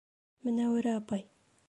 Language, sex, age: Bashkir, female, 19-29